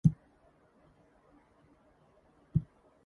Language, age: English, under 19